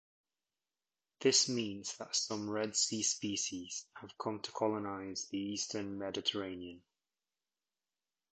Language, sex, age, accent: English, male, 30-39, England English